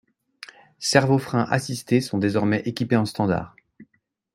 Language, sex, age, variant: French, male, 40-49, Français de métropole